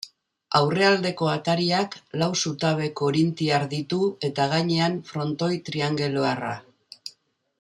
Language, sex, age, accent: Basque, female, 60-69, Mendebalekoa (Araba, Bizkaia, Gipuzkoako mendebaleko herri batzuk)